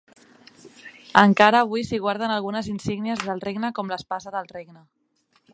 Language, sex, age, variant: Catalan, female, 19-29, Central